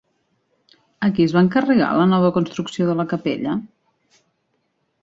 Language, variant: Catalan, Nord-Occidental